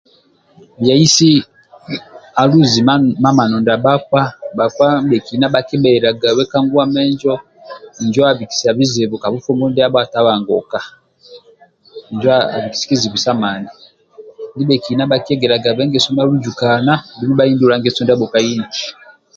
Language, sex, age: Amba (Uganda), male, 30-39